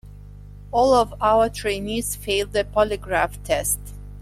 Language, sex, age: English, female, 40-49